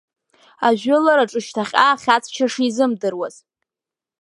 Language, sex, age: Abkhazian, female, under 19